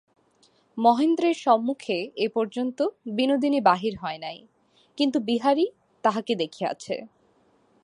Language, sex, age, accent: Bengali, female, 19-29, প্রমিত